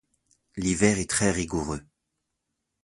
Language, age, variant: French, 30-39, Français de métropole